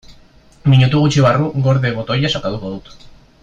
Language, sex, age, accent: Basque, male, 19-29, Mendebalekoa (Araba, Bizkaia, Gipuzkoako mendebaleko herri batzuk)